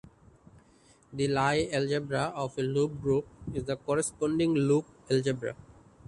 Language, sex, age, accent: English, male, 19-29, India and South Asia (India, Pakistan, Sri Lanka)